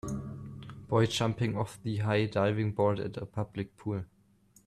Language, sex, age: English, male, under 19